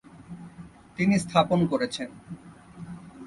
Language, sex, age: Bengali, male, 19-29